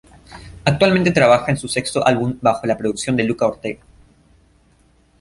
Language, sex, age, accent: Spanish, male, under 19, Andino-Pacífico: Colombia, Perú, Ecuador, oeste de Bolivia y Venezuela andina